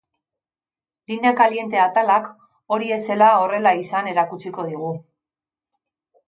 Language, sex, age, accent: Basque, female, 50-59, Mendebalekoa (Araba, Bizkaia, Gipuzkoako mendebaleko herri batzuk)